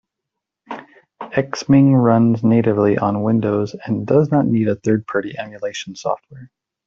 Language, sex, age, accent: English, male, 30-39, United States English